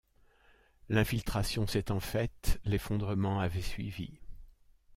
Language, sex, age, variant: French, male, 60-69, Français de métropole